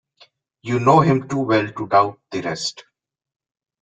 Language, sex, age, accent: English, male, 30-39, India and South Asia (India, Pakistan, Sri Lanka)